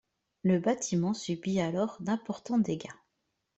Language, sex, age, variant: French, female, 30-39, Français de métropole